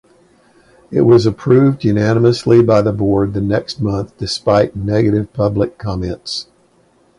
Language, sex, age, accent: English, male, 60-69, United States English